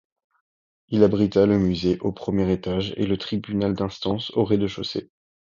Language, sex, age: French, male, 19-29